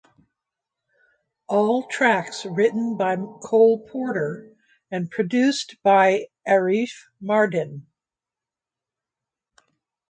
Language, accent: English, United States English